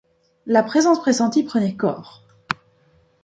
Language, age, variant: French, 19-29, Français de métropole